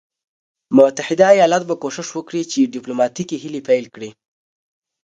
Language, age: Pashto, 19-29